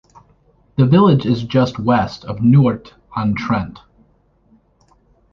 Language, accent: English, United States English